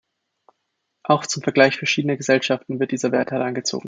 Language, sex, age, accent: German, male, 19-29, Österreichisches Deutsch